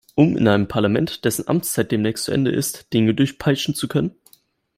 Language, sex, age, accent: German, male, 19-29, Deutschland Deutsch